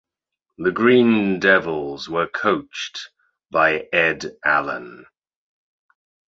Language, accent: English, England English